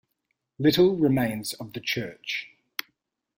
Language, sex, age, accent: English, male, 30-39, Australian English